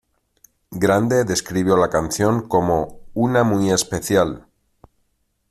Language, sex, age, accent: Spanish, male, 40-49, España: Centro-Sur peninsular (Madrid, Toledo, Castilla-La Mancha)